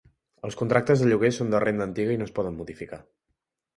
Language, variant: Catalan, Central